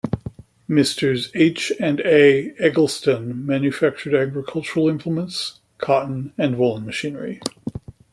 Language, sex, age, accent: English, male, 50-59, United States English